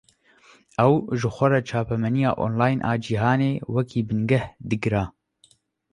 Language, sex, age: Kurdish, male, 19-29